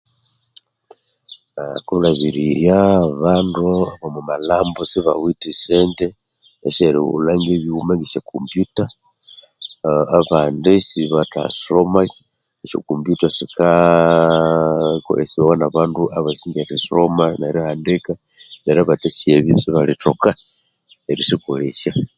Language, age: Konzo, 50-59